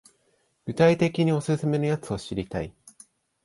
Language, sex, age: Japanese, male, 19-29